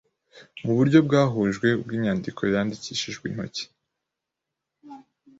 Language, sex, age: Kinyarwanda, male, 40-49